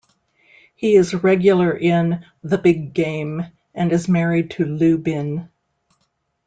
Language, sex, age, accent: English, female, 60-69, United States English